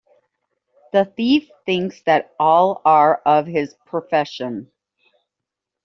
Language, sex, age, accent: English, female, 40-49, United States English